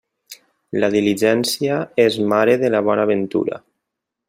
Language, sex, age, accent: Catalan, male, 19-29, valencià